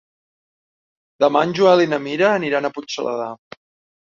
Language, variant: Catalan, Central